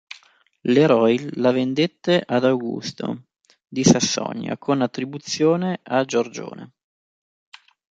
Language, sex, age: Italian, male, 30-39